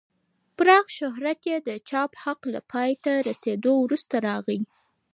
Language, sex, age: Pashto, female, under 19